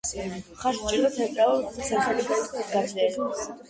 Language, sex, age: Georgian, female, under 19